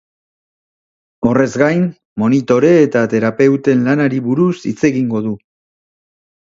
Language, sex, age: Basque, male, 50-59